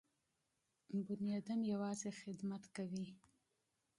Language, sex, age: Pashto, female, 30-39